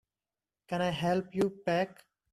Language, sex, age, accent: English, male, 19-29, India and South Asia (India, Pakistan, Sri Lanka)